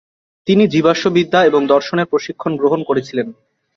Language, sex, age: Bengali, male, 19-29